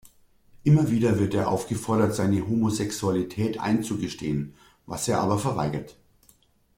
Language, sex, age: German, male, 50-59